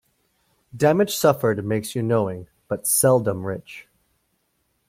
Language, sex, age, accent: English, male, 19-29, United States English